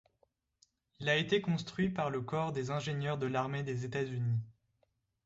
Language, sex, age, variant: French, male, 19-29, Français de métropole